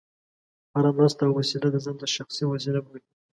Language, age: Pashto, 19-29